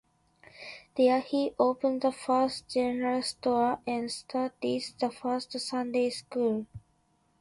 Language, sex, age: English, female, 19-29